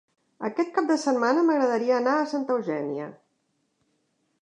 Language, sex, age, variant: Catalan, female, 50-59, Central